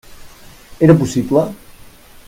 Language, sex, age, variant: Catalan, male, 30-39, Central